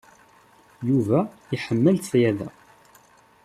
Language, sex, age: Kabyle, male, 30-39